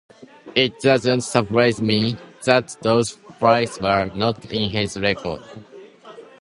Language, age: English, 19-29